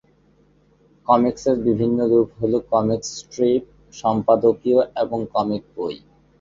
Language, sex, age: Bengali, male, 19-29